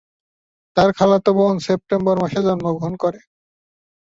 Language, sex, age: Bengali, male, 19-29